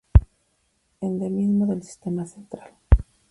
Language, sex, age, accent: Spanish, female, 40-49, México